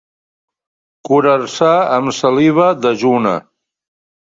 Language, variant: Catalan, Balear